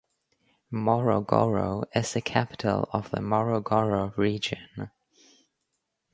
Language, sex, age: English, female, under 19